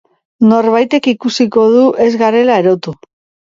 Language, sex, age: Basque, female, 50-59